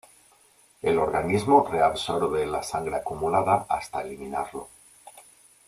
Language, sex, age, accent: Spanish, male, 40-49, España: Norte peninsular (Asturias, Castilla y León, Cantabria, País Vasco, Navarra, Aragón, La Rioja, Guadalajara, Cuenca)